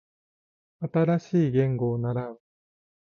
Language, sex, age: Japanese, male, 60-69